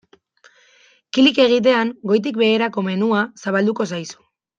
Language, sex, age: Basque, female, 19-29